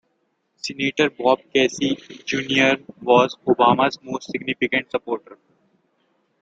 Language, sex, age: English, male, 19-29